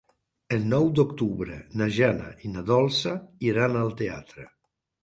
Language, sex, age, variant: Catalan, male, 60-69, Septentrional